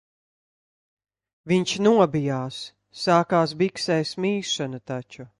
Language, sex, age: Latvian, female, 50-59